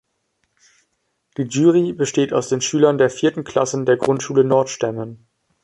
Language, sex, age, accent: German, male, under 19, Deutschland Deutsch